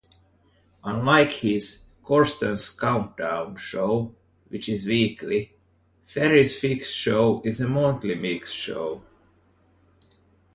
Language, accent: English, United States English